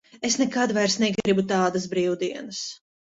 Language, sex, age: Latvian, female, 30-39